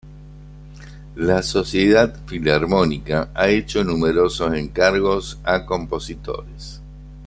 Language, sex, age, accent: Spanish, male, 60-69, Rioplatense: Argentina, Uruguay, este de Bolivia, Paraguay